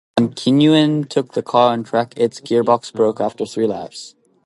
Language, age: English, 19-29